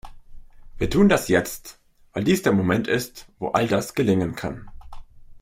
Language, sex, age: German, male, 30-39